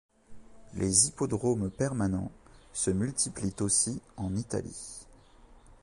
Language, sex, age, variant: French, male, 40-49, Français de métropole